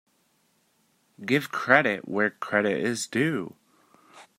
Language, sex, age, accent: English, male, 19-29, United States English